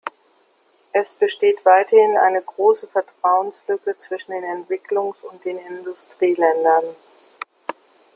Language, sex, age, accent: German, female, 50-59, Deutschland Deutsch